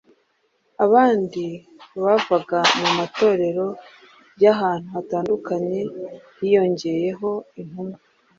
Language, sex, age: Kinyarwanda, female, 19-29